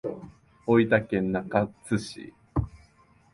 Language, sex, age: Japanese, male, 19-29